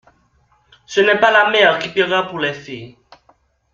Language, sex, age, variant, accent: French, male, 19-29, Français d'Amérique du Nord, Français du Canada